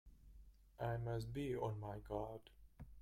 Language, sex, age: English, male, 19-29